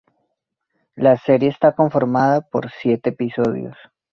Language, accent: Spanish, Andino-Pacífico: Colombia, Perú, Ecuador, oeste de Bolivia y Venezuela andina